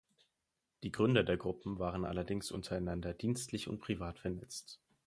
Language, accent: German, Deutschland Deutsch